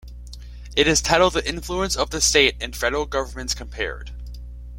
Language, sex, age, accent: English, male, under 19, United States English